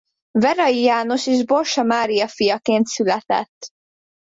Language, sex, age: Hungarian, female, under 19